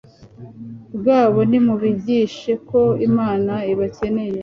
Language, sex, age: Kinyarwanda, female, 30-39